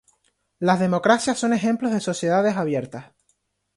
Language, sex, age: Spanish, male, 19-29